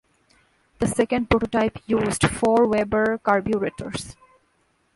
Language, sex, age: English, female, 19-29